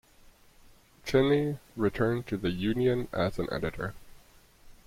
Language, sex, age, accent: English, male, 19-29, United States English